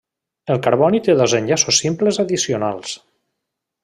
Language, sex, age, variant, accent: Catalan, male, 30-39, Valencià meridional, valencià